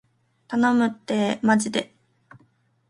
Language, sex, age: Japanese, female, 19-29